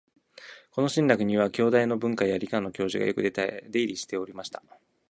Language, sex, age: Japanese, male, 19-29